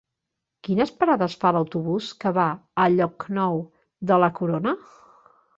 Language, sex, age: Catalan, female, 40-49